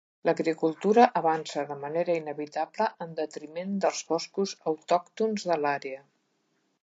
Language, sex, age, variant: Catalan, female, 60-69, Central